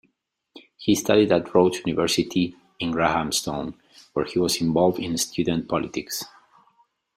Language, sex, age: English, male, 30-39